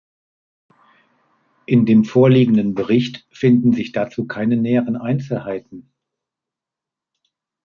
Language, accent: German, Deutschland Deutsch